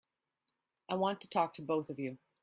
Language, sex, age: English, female, 40-49